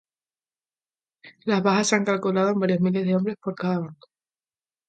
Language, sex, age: Spanish, female, 19-29